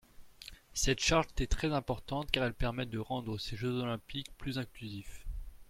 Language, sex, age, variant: French, male, 19-29, Français de métropole